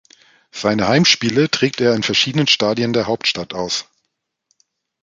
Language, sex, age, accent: German, male, 40-49, Deutschland Deutsch